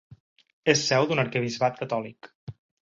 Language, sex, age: Catalan, male, 30-39